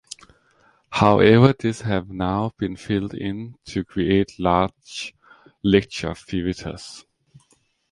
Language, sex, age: English, male, 19-29